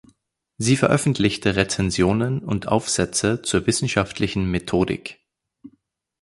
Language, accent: German, Österreichisches Deutsch